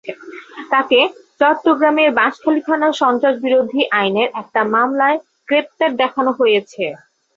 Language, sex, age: Bengali, female, 19-29